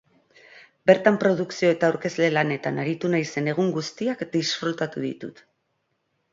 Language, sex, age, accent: Basque, female, 40-49, Erdialdekoa edo Nafarra (Gipuzkoa, Nafarroa)